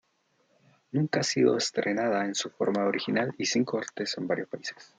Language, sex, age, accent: Spanish, male, 19-29, Chileno: Chile, Cuyo